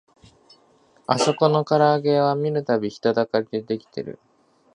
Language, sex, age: Japanese, male, under 19